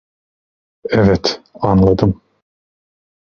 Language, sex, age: Turkish, male, 30-39